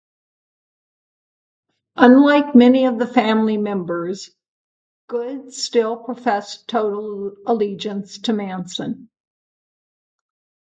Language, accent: English, United States English